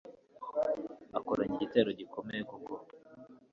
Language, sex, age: Kinyarwanda, male, 19-29